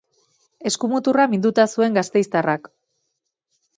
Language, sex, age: Basque, female, 30-39